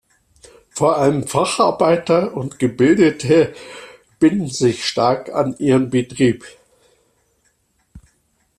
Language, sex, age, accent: German, male, 60-69, Deutschland Deutsch